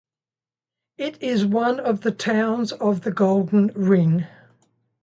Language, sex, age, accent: English, female, 70-79, Australian English